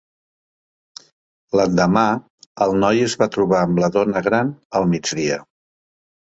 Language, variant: Catalan, Central